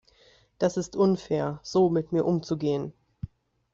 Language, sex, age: German, female, 30-39